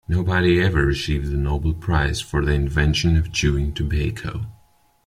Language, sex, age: English, male, 19-29